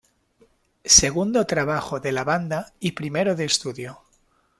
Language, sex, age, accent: Spanish, male, 19-29, España: Norte peninsular (Asturias, Castilla y León, Cantabria, País Vasco, Navarra, Aragón, La Rioja, Guadalajara, Cuenca)